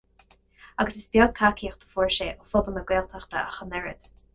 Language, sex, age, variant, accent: Irish, female, 30-39, Gaeilge Chonnacht, Cainteoir líofa, ní ó dhúchas